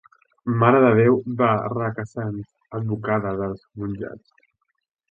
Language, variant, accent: Catalan, Central, central